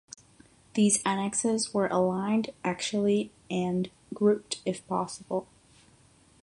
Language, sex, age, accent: English, female, 19-29, United States English; England English